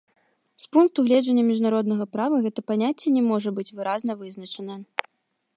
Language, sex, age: Belarusian, female, 19-29